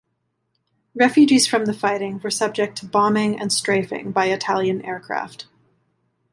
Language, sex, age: English, female, 19-29